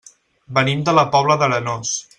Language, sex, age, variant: Catalan, male, 19-29, Central